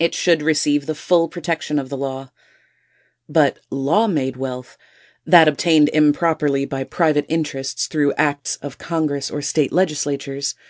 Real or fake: real